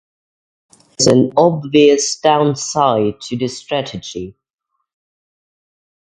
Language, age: English, 19-29